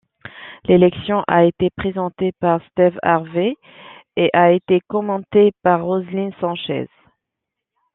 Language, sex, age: French, female, 19-29